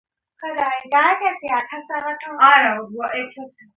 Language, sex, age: Georgian, female, under 19